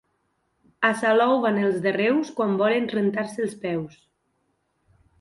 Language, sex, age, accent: Catalan, female, 30-39, valencià